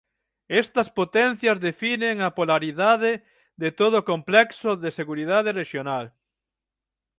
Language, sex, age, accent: Galician, male, 30-39, Atlántico (seseo e gheada); Central (gheada); Normativo (estándar)